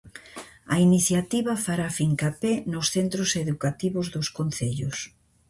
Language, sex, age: Galician, female, 60-69